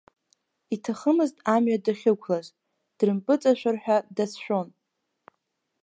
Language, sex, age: Abkhazian, female, under 19